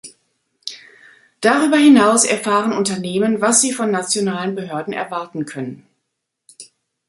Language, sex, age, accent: German, female, 50-59, Deutschland Deutsch